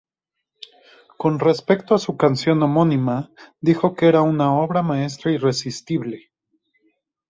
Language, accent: Spanish, México